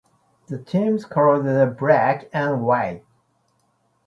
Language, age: English, 50-59